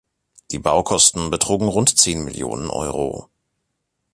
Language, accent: German, Deutschland Deutsch